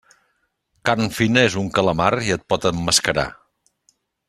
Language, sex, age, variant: Catalan, male, 60-69, Central